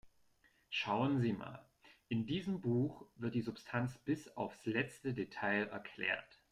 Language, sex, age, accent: German, male, 30-39, Deutschland Deutsch